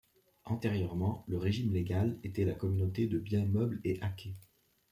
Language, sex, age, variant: French, male, 30-39, Français de métropole